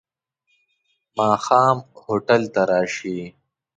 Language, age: Pashto, 19-29